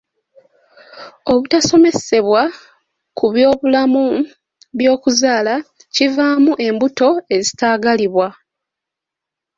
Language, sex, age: Ganda, female, 19-29